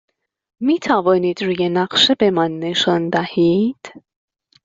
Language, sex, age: Persian, female, 19-29